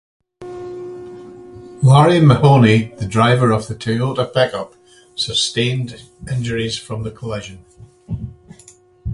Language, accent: English, Scottish English